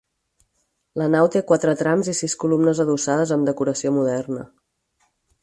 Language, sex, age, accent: Catalan, female, 40-49, estàndard